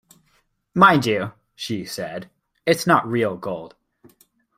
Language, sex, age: English, male, 19-29